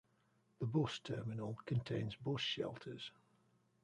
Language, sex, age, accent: English, male, 40-49, England English